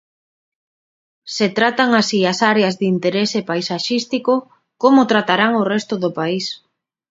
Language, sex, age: Galician, female, 30-39